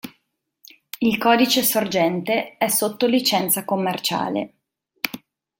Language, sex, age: Italian, female, 30-39